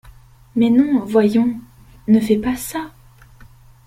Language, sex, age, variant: French, female, under 19, Français de métropole